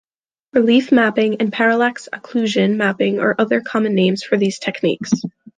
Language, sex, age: English, female, 19-29